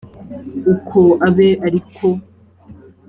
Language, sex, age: Kinyarwanda, female, under 19